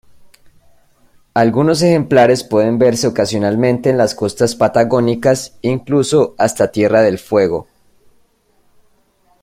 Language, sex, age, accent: Spanish, male, 19-29, Andino-Pacífico: Colombia, Perú, Ecuador, oeste de Bolivia y Venezuela andina